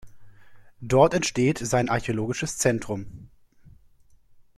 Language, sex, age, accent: German, male, 19-29, Deutschland Deutsch